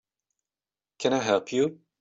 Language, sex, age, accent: English, male, 50-59, United States English